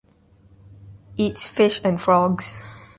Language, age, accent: English, under 19, United States English